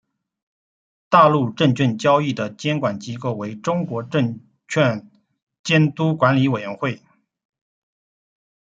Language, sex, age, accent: Chinese, male, 30-39, 出生地：江苏省